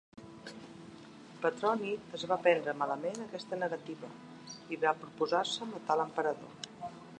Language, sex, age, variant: Catalan, female, 60-69, Central